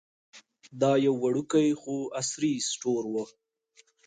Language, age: Pashto, 19-29